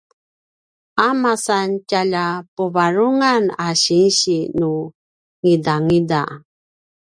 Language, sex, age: Paiwan, female, 50-59